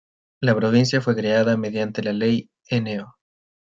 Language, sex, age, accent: Spanish, male, 19-29, Chileno: Chile, Cuyo